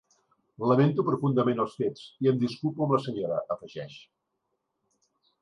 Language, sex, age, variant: Catalan, male, 60-69, Central